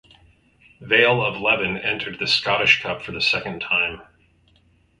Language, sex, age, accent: English, male, 40-49, United States English